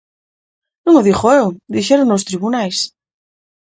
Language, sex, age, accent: Galician, female, 30-39, Central (gheada); Normativo (estándar)